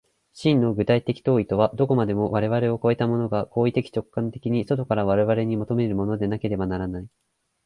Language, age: Japanese, 19-29